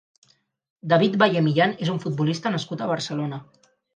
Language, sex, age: Catalan, male, 19-29